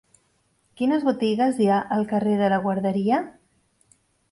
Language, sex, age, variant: Catalan, female, 40-49, Central